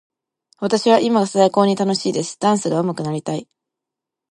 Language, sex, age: Japanese, female, 19-29